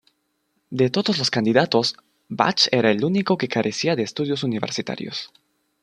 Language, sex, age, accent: Spanish, male, 19-29, Andino-Pacífico: Colombia, Perú, Ecuador, oeste de Bolivia y Venezuela andina